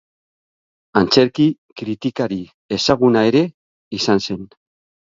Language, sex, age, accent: Basque, male, 60-69, Mendebalekoa (Araba, Bizkaia, Gipuzkoako mendebaleko herri batzuk)